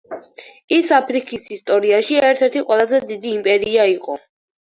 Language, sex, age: Georgian, female, under 19